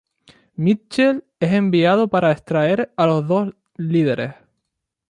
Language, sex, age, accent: Spanish, male, 19-29, España: Islas Canarias